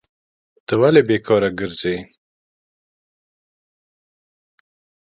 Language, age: Pashto, 50-59